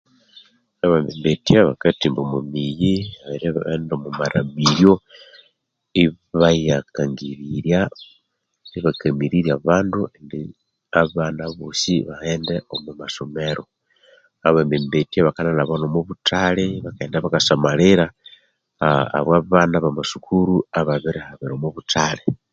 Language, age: Konzo, 50-59